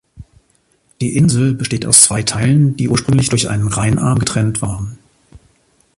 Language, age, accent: German, 40-49, Deutschland Deutsch